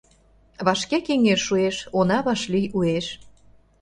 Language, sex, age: Mari, female, 40-49